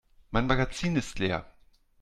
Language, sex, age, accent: German, male, 40-49, Deutschland Deutsch